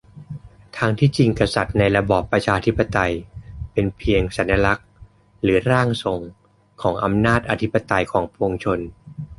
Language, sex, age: Thai, male, 30-39